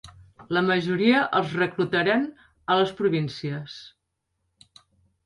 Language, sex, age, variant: Catalan, female, 40-49, Septentrional